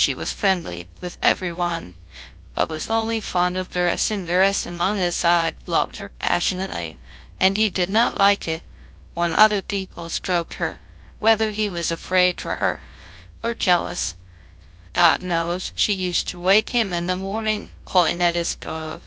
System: TTS, GlowTTS